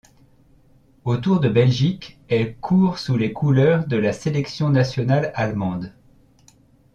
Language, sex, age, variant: French, male, 30-39, Français de métropole